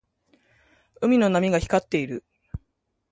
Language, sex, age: Japanese, female, 19-29